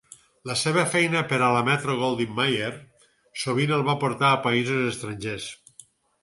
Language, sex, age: Catalan, male, 60-69